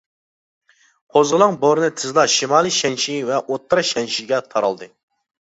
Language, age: Uyghur, 19-29